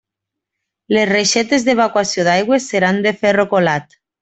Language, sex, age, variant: Catalan, female, 19-29, Nord-Occidental